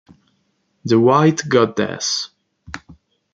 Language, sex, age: Italian, male, 19-29